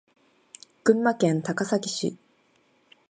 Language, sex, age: Japanese, female, 19-29